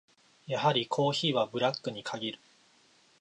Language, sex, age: Japanese, male, 19-29